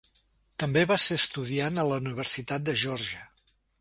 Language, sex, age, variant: Catalan, male, 60-69, Septentrional